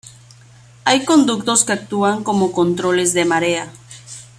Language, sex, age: Spanish, female, 30-39